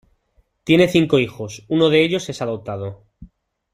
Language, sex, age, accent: Spanish, male, 30-39, España: Sur peninsular (Andalucia, Extremadura, Murcia)